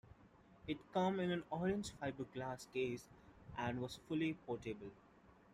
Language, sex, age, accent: English, male, 19-29, India and South Asia (India, Pakistan, Sri Lanka)